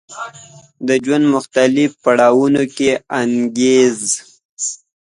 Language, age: Pashto, 19-29